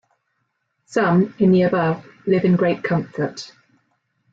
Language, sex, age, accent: English, female, 40-49, England English